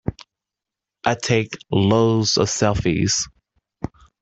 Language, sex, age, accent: English, male, 30-39, United States English